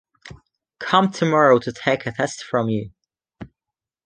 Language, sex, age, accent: English, male, 19-29, Welsh English